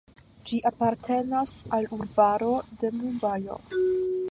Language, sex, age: Esperanto, female, 19-29